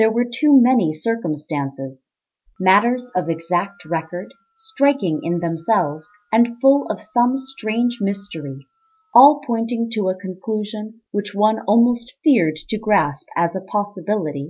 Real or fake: real